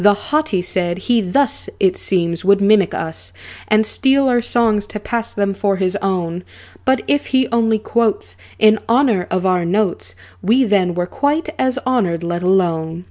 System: none